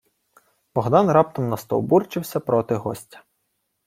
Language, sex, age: Ukrainian, male, 19-29